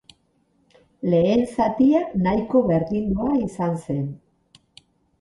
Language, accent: Basque, Mendebalekoa (Araba, Bizkaia, Gipuzkoako mendebaleko herri batzuk)